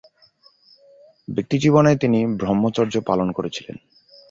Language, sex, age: Bengali, male, 19-29